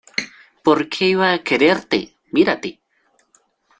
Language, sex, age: Spanish, male, 19-29